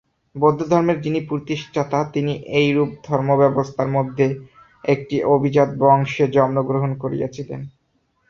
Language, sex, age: Bengali, male, 19-29